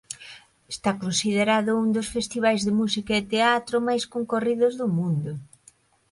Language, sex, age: Galician, female, 50-59